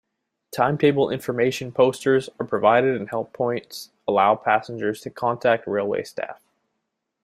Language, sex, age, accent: English, male, 19-29, United States English